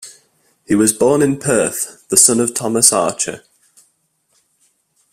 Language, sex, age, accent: English, male, 19-29, England English